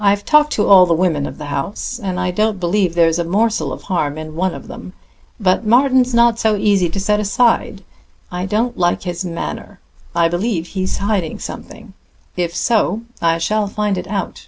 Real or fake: real